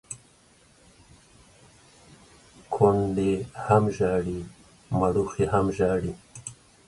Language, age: Pashto, 60-69